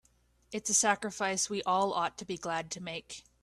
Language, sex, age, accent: English, female, 19-29, Canadian English